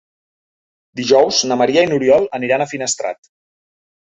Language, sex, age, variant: Catalan, male, 40-49, Central